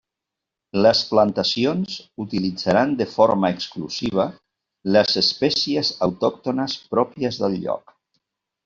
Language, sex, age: Catalan, male, 60-69